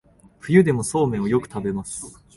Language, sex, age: Japanese, male, 19-29